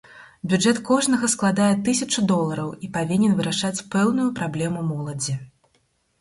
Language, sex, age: Belarusian, female, 30-39